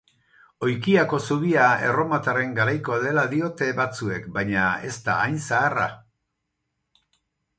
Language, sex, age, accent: Basque, male, 70-79, Erdialdekoa edo Nafarra (Gipuzkoa, Nafarroa)